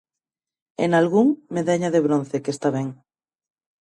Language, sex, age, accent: Galician, female, 19-29, Normativo (estándar)